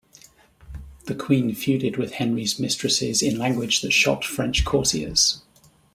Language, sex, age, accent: English, male, 30-39, England English